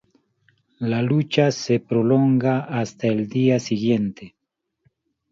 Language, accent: Spanish, Rioplatense: Argentina, Uruguay, este de Bolivia, Paraguay